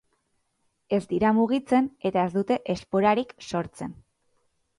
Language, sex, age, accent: Basque, female, 30-39, Mendebalekoa (Araba, Bizkaia, Gipuzkoako mendebaleko herri batzuk)